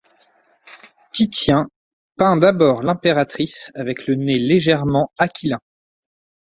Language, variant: French, Français de métropole